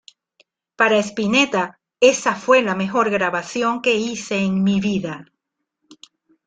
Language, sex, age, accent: Spanish, female, 50-59, Caribe: Cuba, Venezuela, Puerto Rico, República Dominicana, Panamá, Colombia caribeña, México caribeño, Costa del golfo de México